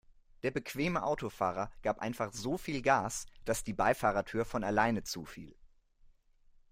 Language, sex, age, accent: German, male, 19-29, Deutschland Deutsch